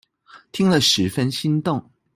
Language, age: Chinese, 30-39